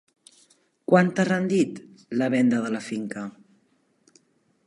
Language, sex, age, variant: Catalan, female, 50-59, Central